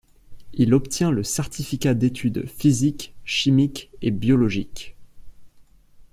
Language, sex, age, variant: French, male, under 19, Français de métropole